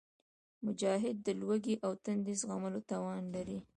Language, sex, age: Pashto, female, 19-29